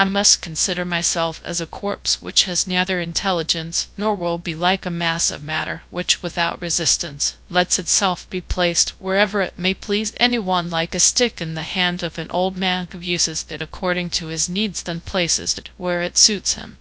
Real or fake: fake